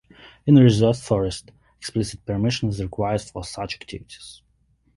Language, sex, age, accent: English, male, 30-39, United States English